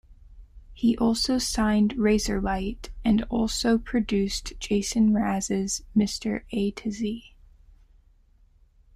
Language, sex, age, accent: English, female, 19-29, United States English